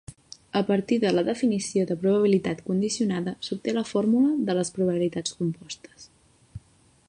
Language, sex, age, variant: Catalan, female, 19-29, Central